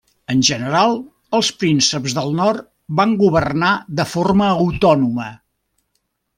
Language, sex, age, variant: Catalan, male, 70-79, Central